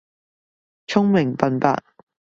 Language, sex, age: Cantonese, female, 19-29